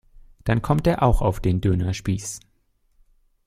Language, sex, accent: German, male, Deutschland Deutsch